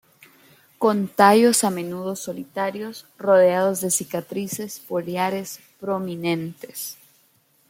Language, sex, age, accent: Spanish, female, 19-29, América central